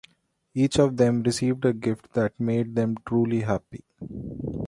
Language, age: English, 30-39